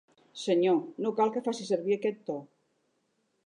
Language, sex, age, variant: Catalan, female, 60-69, Central